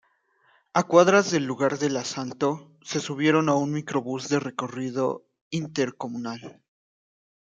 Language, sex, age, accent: Spanish, male, 19-29, México